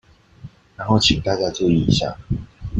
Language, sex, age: Chinese, male, 19-29